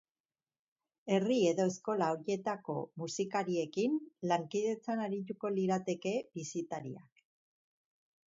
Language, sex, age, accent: Basque, female, 50-59, Mendebalekoa (Araba, Bizkaia, Gipuzkoako mendebaleko herri batzuk)